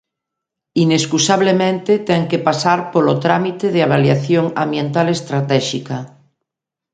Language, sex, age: Galician, female, 50-59